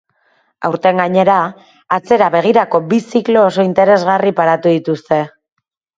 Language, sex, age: Basque, female, 30-39